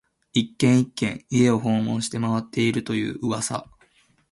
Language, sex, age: Japanese, male, 19-29